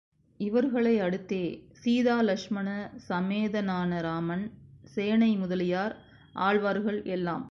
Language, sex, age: Tamil, female, 40-49